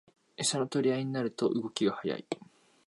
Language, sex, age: Japanese, male, 19-29